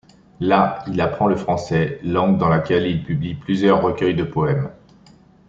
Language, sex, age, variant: French, male, 40-49, Français de métropole